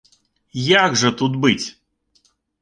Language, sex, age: Belarusian, male, 30-39